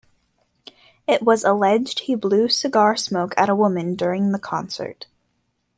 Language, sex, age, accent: English, female, under 19, United States English